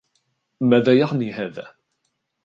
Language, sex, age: Arabic, male, 19-29